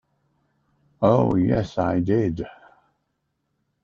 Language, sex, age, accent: English, male, 70-79, England English